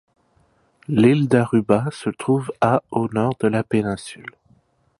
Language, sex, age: French, male, 19-29